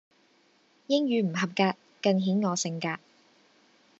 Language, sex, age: Cantonese, female, 19-29